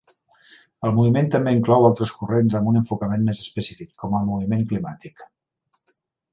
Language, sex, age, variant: Catalan, male, 60-69, Central